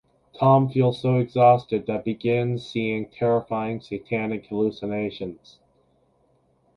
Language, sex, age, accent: English, male, under 19, United States English